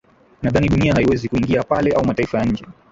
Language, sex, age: Swahili, male, 19-29